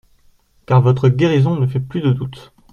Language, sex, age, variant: French, male, 19-29, Français de métropole